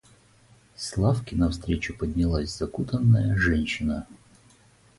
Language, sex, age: Russian, male, 40-49